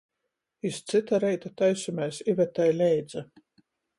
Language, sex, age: Latgalian, female, 40-49